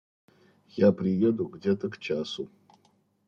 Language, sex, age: Russian, male, 40-49